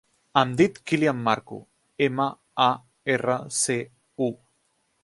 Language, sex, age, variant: Catalan, male, 30-39, Central